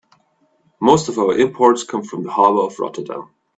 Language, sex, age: English, male, 30-39